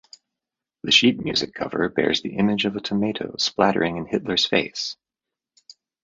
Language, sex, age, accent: English, male, 30-39, United States English